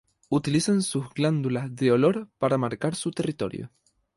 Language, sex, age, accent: Spanish, male, 19-29, España: Islas Canarias